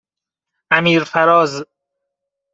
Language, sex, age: Persian, male, 30-39